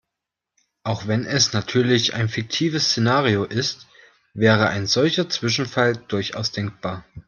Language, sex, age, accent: German, male, 30-39, Deutschland Deutsch